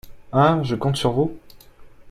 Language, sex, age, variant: French, male, 30-39, Français de métropole